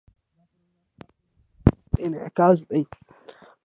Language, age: Pashto, 19-29